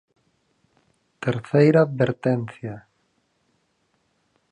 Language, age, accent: Galician, 40-49, Normativo (estándar)